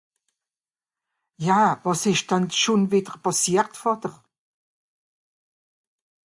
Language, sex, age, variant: Swiss German, female, 60-69, Südniederàlemmànisch (Kolmer, Gawìller, Mìlhüüsa, Àltkìrich, usw.)